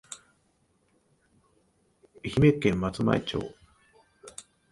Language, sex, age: Japanese, male, 40-49